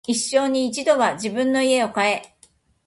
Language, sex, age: Japanese, female, 50-59